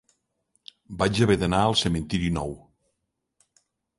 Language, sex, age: Catalan, male, 60-69